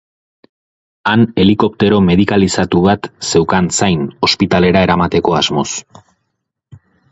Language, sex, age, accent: Basque, male, 30-39, Erdialdekoa edo Nafarra (Gipuzkoa, Nafarroa)